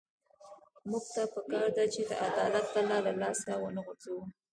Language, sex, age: Pashto, female, 19-29